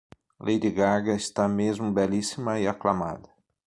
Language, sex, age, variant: Portuguese, male, 40-49, Portuguese (Brasil)